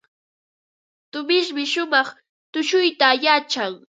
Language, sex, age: Ambo-Pasco Quechua, female, 30-39